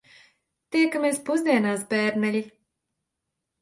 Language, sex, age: Latvian, female, 30-39